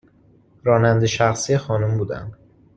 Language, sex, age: Persian, male, 19-29